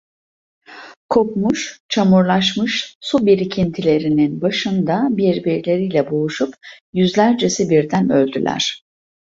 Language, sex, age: Turkish, female, 50-59